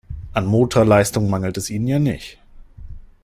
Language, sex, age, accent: German, male, 40-49, Deutschland Deutsch